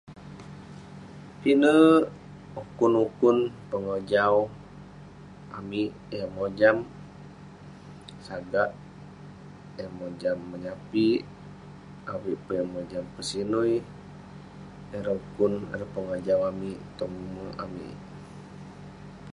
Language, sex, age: Western Penan, male, 19-29